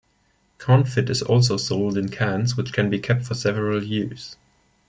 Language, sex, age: English, male, 19-29